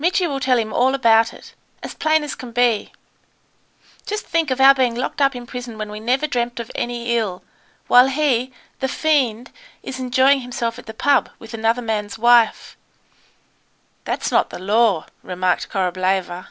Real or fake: real